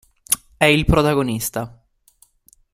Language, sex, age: Italian, male, 19-29